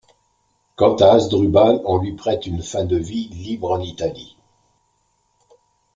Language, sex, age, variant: French, male, 70-79, Français de métropole